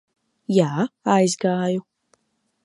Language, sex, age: Latvian, female, 19-29